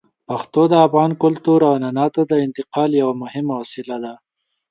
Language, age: Pashto, 19-29